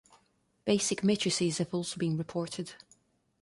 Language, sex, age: English, female, 30-39